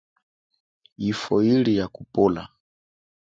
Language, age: Chokwe, 19-29